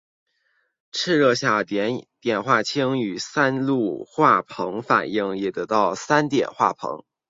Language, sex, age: Chinese, male, 19-29